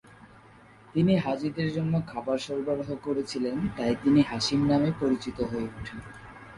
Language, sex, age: Bengali, male, 19-29